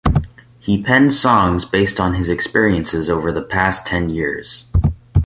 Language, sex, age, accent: English, male, 19-29, United States English